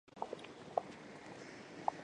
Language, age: Japanese, 19-29